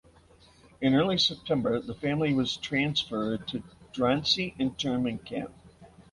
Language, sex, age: English, male, 60-69